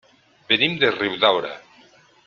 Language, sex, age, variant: Catalan, male, 60-69, Nord-Occidental